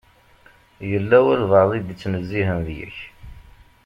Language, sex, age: Kabyle, male, 40-49